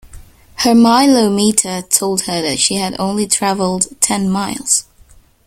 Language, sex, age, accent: English, female, under 19, England English